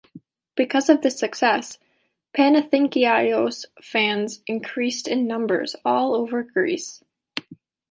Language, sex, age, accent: English, female, 19-29, United States English